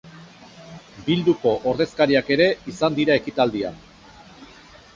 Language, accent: Basque, Erdialdekoa edo Nafarra (Gipuzkoa, Nafarroa)